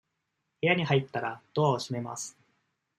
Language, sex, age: Japanese, male, 19-29